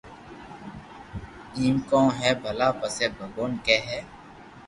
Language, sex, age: Loarki, female, under 19